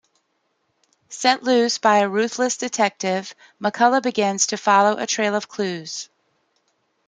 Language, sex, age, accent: English, female, 50-59, United States English